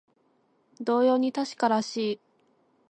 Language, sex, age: Japanese, female, 19-29